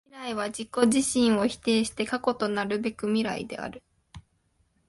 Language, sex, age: Japanese, female, 19-29